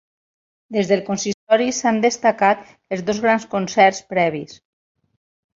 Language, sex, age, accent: Catalan, female, 40-49, valencià